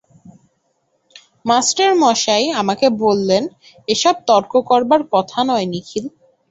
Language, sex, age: Bengali, female, 19-29